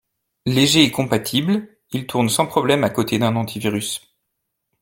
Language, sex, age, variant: French, male, 30-39, Français de métropole